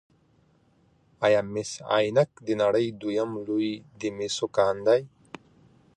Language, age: Pashto, 30-39